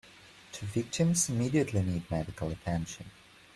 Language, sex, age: English, male, 30-39